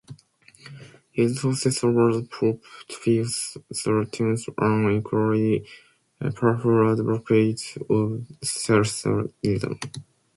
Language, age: English, 19-29